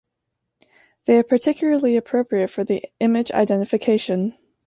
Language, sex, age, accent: English, female, under 19, United States English